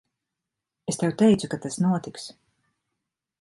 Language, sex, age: Latvian, female, 50-59